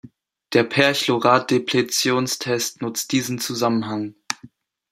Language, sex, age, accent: German, male, under 19, Deutschland Deutsch